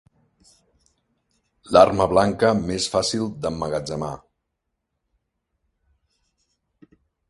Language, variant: Catalan, Central